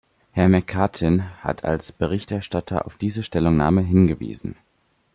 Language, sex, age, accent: German, male, under 19, Deutschland Deutsch